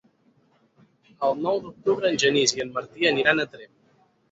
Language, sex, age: Catalan, male, 19-29